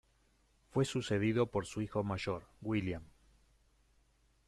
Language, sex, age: Spanish, male, 50-59